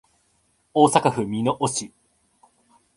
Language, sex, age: Japanese, male, 19-29